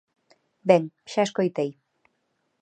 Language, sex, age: Galician, female, 30-39